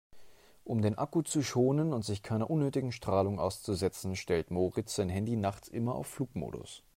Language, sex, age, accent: German, male, 19-29, Deutschland Deutsch